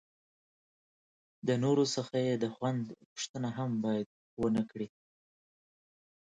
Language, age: Pashto, 30-39